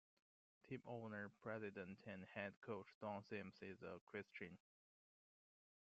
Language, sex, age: English, male, 30-39